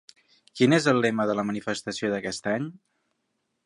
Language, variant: Catalan, Central